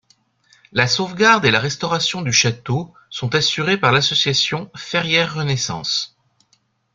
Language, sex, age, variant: French, male, 40-49, Français de métropole